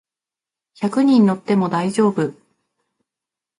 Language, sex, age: Japanese, female, 30-39